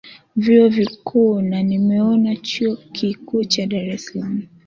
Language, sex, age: Swahili, female, 19-29